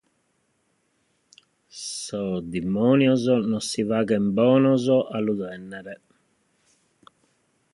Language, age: Sardinian, 60-69